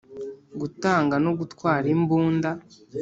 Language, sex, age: Kinyarwanda, male, under 19